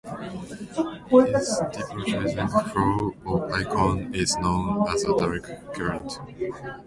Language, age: English, 19-29